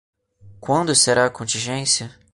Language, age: Portuguese, under 19